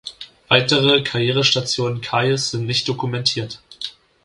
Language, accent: German, Deutschland Deutsch